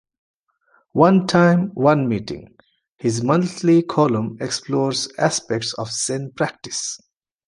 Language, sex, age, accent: English, male, 40-49, India and South Asia (India, Pakistan, Sri Lanka)